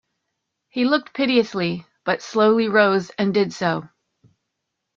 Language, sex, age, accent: English, female, 40-49, United States English